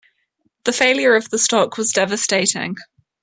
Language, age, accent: English, 19-29, England English